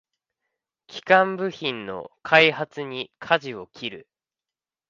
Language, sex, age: Japanese, male, 19-29